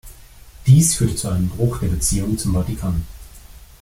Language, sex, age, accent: German, male, 30-39, Deutschland Deutsch